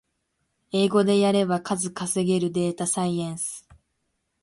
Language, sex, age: Japanese, female, under 19